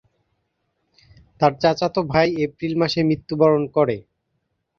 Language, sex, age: Bengali, male, 30-39